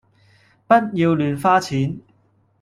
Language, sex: Cantonese, male